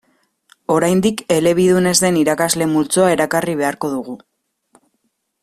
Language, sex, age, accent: Basque, female, 30-39, Mendebalekoa (Araba, Bizkaia, Gipuzkoako mendebaleko herri batzuk)